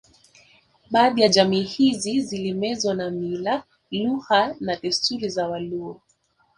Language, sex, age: Swahili, female, 19-29